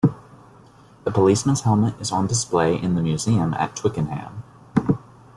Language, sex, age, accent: English, male, 19-29, United States English